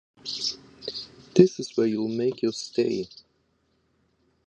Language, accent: English, German English